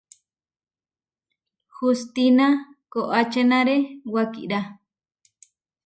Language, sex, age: Huarijio, female, 30-39